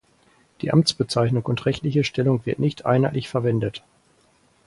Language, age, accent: German, 60-69, Deutschland Deutsch